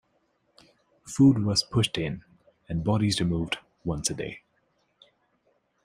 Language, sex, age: English, male, 19-29